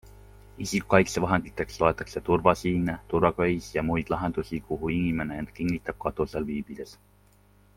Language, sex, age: Estonian, male, 30-39